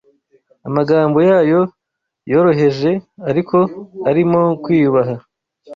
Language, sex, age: Kinyarwanda, male, 19-29